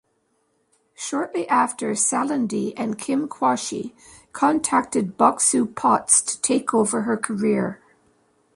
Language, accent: English, Canadian English